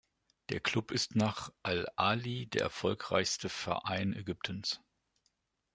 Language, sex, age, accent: German, male, 50-59, Deutschland Deutsch